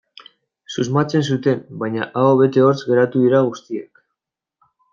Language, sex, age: Basque, male, 19-29